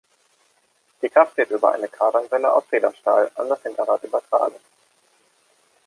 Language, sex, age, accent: German, male, 30-39, Deutschland Deutsch